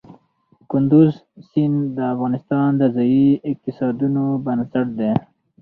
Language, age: Pashto, 19-29